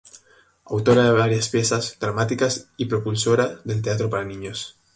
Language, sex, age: Spanish, male, 19-29